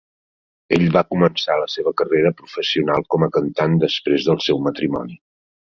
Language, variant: Catalan, Central